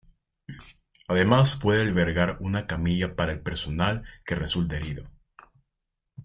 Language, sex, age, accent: Spanish, male, 19-29, Andino-Pacífico: Colombia, Perú, Ecuador, oeste de Bolivia y Venezuela andina